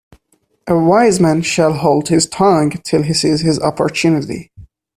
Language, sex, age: English, male, 19-29